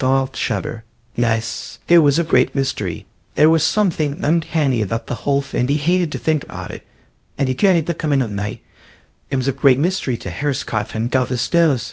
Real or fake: fake